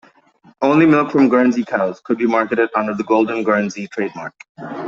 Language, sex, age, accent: English, male, 19-29, England English